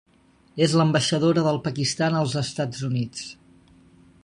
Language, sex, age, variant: Catalan, male, 19-29, Nord-Occidental